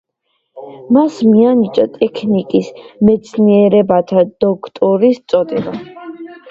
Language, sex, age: Georgian, female, under 19